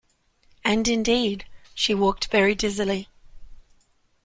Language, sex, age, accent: English, female, 40-49, Australian English